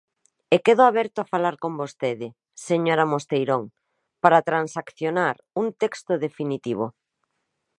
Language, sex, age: Galician, female, 40-49